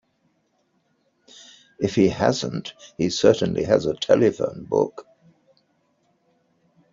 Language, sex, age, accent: English, male, 80-89, England English